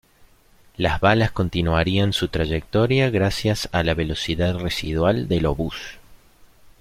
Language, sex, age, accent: Spanish, male, 30-39, Rioplatense: Argentina, Uruguay, este de Bolivia, Paraguay